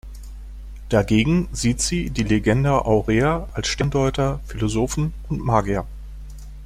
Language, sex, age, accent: German, male, 40-49, Deutschland Deutsch